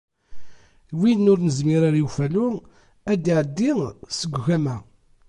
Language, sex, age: Kabyle, male, 30-39